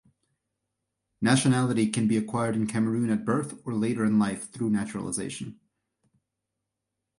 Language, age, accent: English, 19-29, United States English